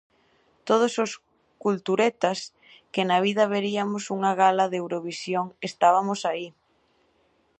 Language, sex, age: Galician, female, 19-29